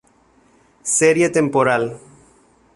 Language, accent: Spanish, Caribe: Cuba, Venezuela, Puerto Rico, República Dominicana, Panamá, Colombia caribeña, México caribeño, Costa del golfo de México